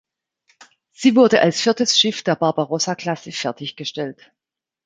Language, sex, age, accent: German, female, 50-59, Deutschland Deutsch